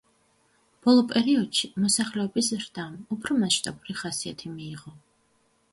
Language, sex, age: Georgian, female, 30-39